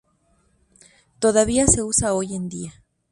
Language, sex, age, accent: Spanish, female, 19-29, México